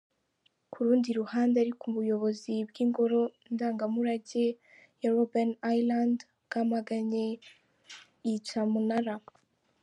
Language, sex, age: Kinyarwanda, female, 19-29